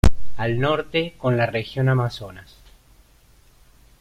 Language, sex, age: Spanish, male, 30-39